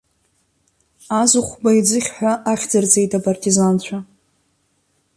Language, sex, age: Abkhazian, female, 30-39